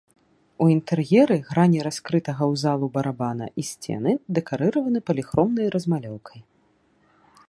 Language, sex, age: Belarusian, female, 30-39